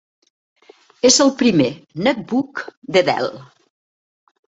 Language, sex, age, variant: Catalan, female, 60-69, Central